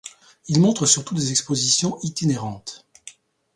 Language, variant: French, Français de métropole